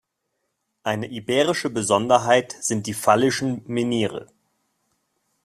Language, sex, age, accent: German, male, 30-39, Deutschland Deutsch